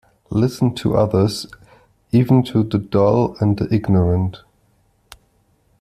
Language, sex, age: English, male, 30-39